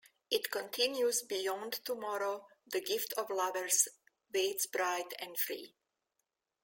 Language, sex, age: English, female, 60-69